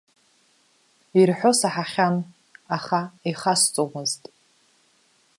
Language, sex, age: Abkhazian, female, 19-29